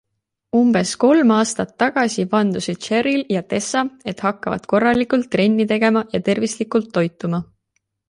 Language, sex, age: Estonian, female, 19-29